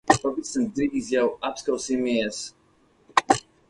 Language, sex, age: Latvian, male, 30-39